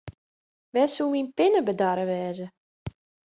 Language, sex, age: Western Frisian, female, 30-39